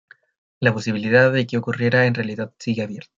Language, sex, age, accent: Spanish, male, 19-29, Chileno: Chile, Cuyo